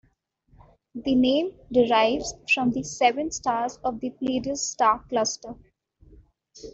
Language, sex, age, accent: English, female, 19-29, India and South Asia (India, Pakistan, Sri Lanka)